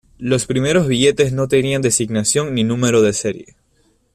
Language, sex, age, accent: Spanish, male, 19-29, Caribe: Cuba, Venezuela, Puerto Rico, República Dominicana, Panamá, Colombia caribeña, México caribeño, Costa del golfo de México